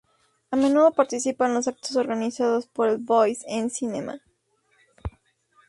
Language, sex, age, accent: Spanish, female, 19-29, México